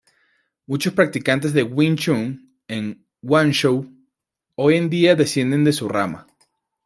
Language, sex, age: Spanish, male, 19-29